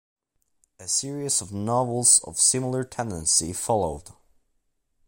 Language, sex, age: English, male, under 19